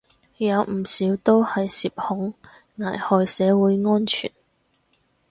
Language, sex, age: Cantonese, female, 30-39